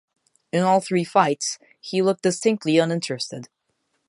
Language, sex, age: English, male, under 19